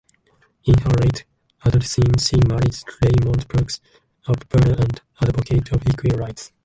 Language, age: English, 19-29